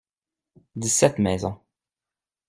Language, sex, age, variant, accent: French, male, 30-39, Français d'Amérique du Nord, Français du Canada